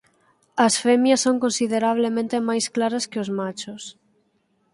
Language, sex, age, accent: Galician, female, under 19, Oriental (común en zona oriental)